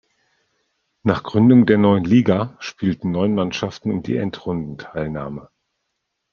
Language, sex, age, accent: German, male, 40-49, Deutschland Deutsch